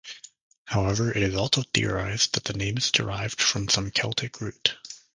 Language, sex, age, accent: English, male, 19-29, United States English